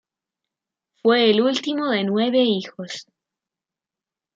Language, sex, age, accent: Spanish, female, 19-29, Chileno: Chile, Cuyo